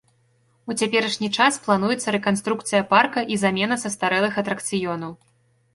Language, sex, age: Belarusian, female, 19-29